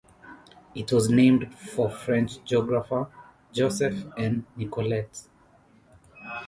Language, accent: English, Kenyan English